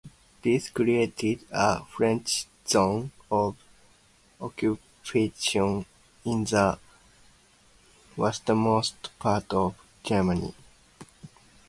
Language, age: English, 19-29